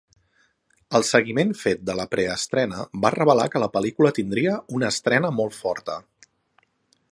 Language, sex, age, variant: Catalan, male, 40-49, Central